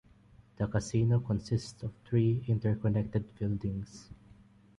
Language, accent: English, Filipino